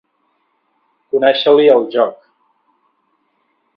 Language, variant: Catalan, Central